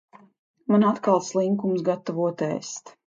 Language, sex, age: Latvian, female, 30-39